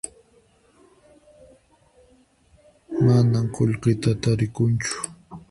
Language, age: Puno Quechua, 19-29